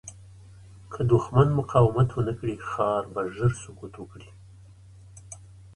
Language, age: Pashto, 60-69